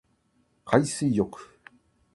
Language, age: Japanese, 19-29